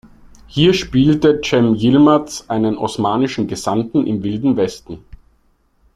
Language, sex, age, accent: German, male, 30-39, Österreichisches Deutsch